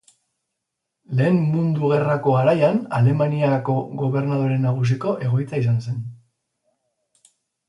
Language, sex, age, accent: Basque, male, 40-49, Mendebalekoa (Araba, Bizkaia, Gipuzkoako mendebaleko herri batzuk)